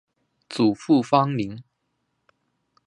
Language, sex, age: Chinese, male, under 19